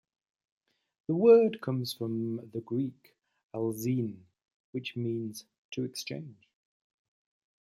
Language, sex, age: English, male, 30-39